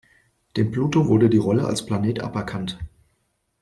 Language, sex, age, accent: German, male, 50-59, Deutschland Deutsch